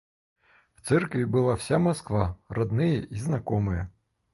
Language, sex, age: Russian, male, 30-39